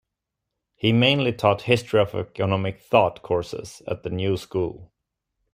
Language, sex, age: English, male, 19-29